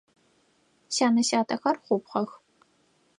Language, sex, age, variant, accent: Adyghe, female, 19-29, Адыгабзэ (Кирил, пстэумэ зэдыряе), Бжъэдыгъу (Bjeduğ)